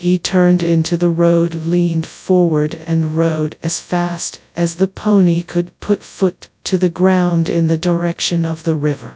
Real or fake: fake